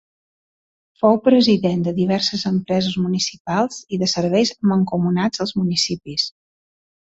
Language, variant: Catalan, Balear